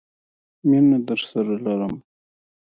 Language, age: Pashto, 19-29